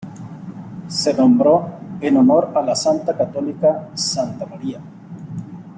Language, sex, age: Spanish, male, 40-49